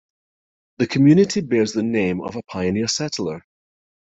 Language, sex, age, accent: English, male, 40-49, Scottish English